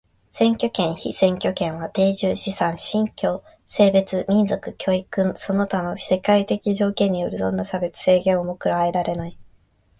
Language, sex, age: Japanese, female, 19-29